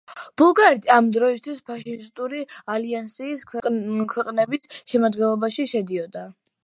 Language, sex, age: Georgian, female, under 19